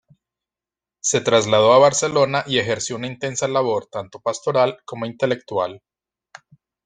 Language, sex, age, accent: Spanish, male, 40-49, Andino-Pacífico: Colombia, Perú, Ecuador, oeste de Bolivia y Venezuela andina